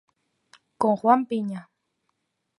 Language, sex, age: Spanish, female, under 19